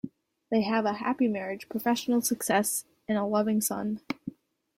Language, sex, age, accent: English, female, under 19, United States English